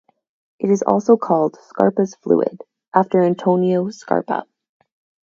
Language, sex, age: English, female, 19-29